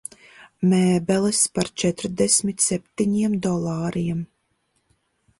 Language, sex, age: Latvian, female, 40-49